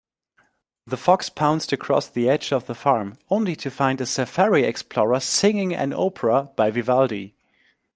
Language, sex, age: English, male, 19-29